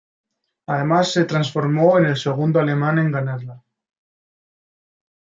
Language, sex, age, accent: Spanish, male, 19-29, España: Centro-Sur peninsular (Madrid, Toledo, Castilla-La Mancha)